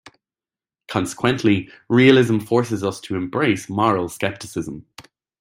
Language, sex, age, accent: English, male, 19-29, Irish English